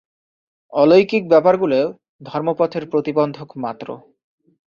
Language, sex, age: Bengali, male, 19-29